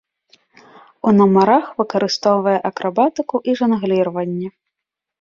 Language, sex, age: Belarusian, female, 19-29